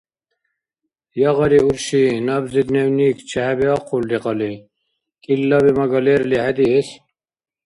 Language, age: Dargwa, 50-59